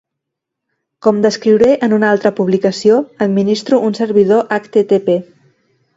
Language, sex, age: Catalan, female, 40-49